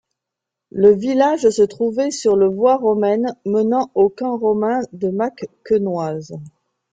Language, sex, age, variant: French, female, 40-49, Français de métropole